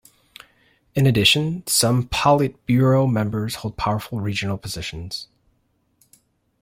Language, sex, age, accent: English, male, 30-39, United States English